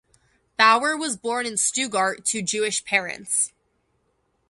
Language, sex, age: English, female, under 19